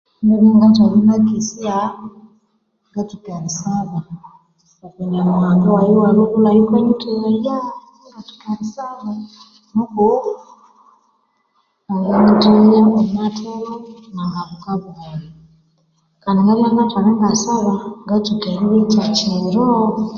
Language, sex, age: Konzo, female, 30-39